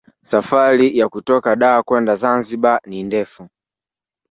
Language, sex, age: Swahili, male, 19-29